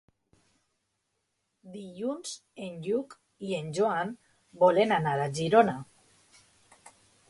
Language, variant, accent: Catalan, Alacantí, valencià